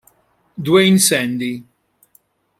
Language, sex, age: Italian, male, 60-69